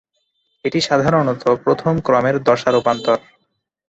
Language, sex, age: Bengali, male, 19-29